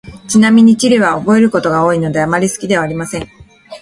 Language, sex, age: Japanese, female, 40-49